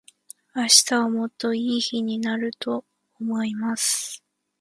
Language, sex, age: Japanese, female, 19-29